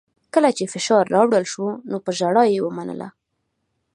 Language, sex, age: Pashto, female, 19-29